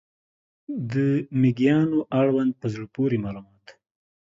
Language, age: Pashto, 19-29